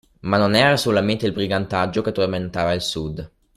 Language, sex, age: Italian, male, under 19